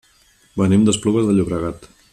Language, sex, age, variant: Catalan, male, 40-49, Central